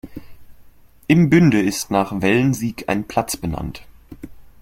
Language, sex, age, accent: German, male, under 19, Deutschland Deutsch